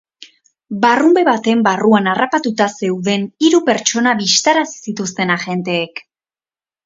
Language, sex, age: Basque, female, 19-29